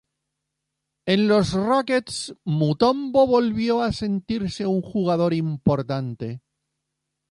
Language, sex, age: Spanish, female, 70-79